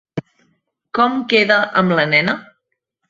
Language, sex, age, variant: Catalan, male, 30-39, Central